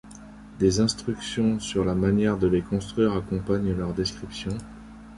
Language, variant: French, Français de métropole